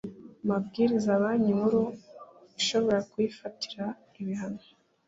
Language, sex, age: Kinyarwanda, female, 19-29